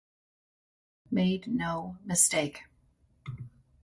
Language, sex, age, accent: English, female, 40-49, United States English